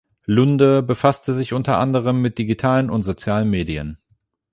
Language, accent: German, Deutschland Deutsch